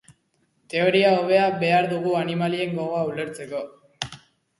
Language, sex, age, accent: Basque, female, 90+, Erdialdekoa edo Nafarra (Gipuzkoa, Nafarroa)